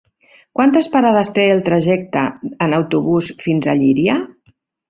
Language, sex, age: Catalan, female, 60-69